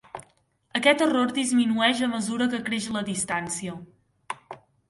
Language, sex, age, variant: Catalan, female, under 19, Central